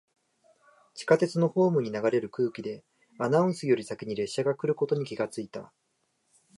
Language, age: Japanese, 30-39